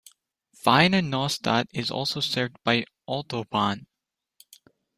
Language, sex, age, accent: English, male, under 19, United States English